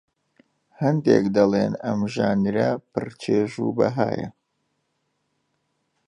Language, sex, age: Central Kurdish, male, 30-39